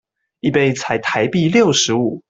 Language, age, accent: Chinese, 19-29, 出生地：臺北市